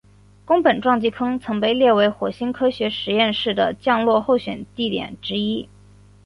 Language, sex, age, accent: Chinese, female, 19-29, 出生地：广东省